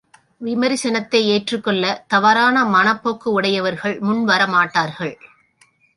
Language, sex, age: Tamil, female, 40-49